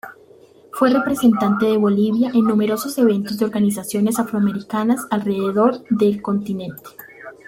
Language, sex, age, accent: Spanish, female, under 19, Andino-Pacífico: Colombia, Perú, Ecuador, oeste de Bolivia y Venezuela andina